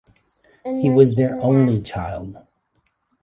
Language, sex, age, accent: English, male, 40-49, United States English